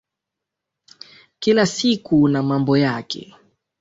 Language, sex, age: Swahili, male, 19-29